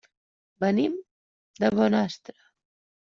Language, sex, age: Catalan, female, 30-39